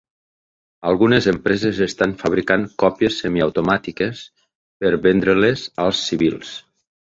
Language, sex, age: Catalan, male, 60-69